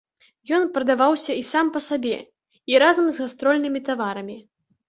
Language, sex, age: Belarusian, female, 19-29